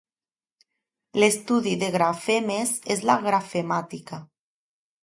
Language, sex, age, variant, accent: Catalan, female, 30-39, Nord-Occidental, nord-occidental